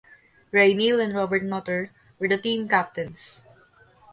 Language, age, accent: English, 19-29, United States English; Filipino